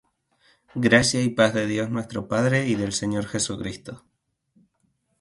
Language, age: Spanish, 19-29